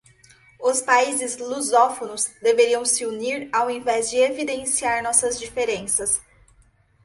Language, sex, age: Portuguese, female, 30-39